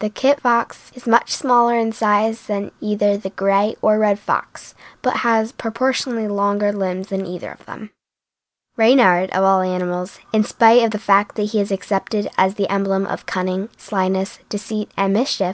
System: none